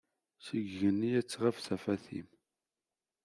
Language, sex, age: Kabyle, male, 30-39